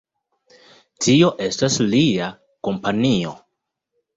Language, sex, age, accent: Esperanto, male, 19-29, Internacia